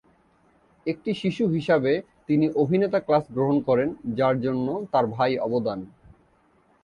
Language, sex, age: Bengali, male, 19-29